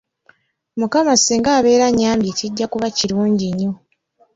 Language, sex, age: Ganda, female, 19-29